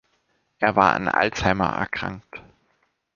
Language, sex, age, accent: German, male, 30-39, Deutschland Deutsch